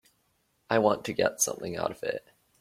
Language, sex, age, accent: English, male, under 19, United States English